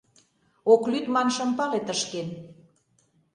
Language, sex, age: Mari, female, 50-59